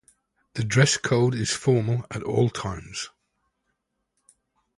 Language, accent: English, England English